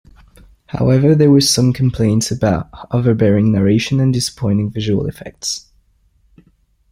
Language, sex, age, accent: English, male, 19-29, United States English